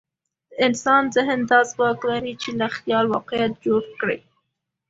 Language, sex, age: Pashto, female, under 19